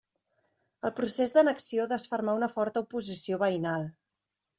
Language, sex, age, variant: Catalan, female, 40-49, Central